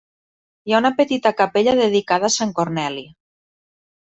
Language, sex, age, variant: Catalan, female, 30-39, Septentrional